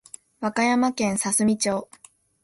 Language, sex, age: Japanese, female, 19-29